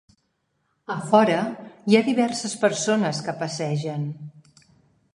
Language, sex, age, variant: Catalan, female, 50-59, Central